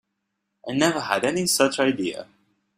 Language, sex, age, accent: English, male, 19-29, England English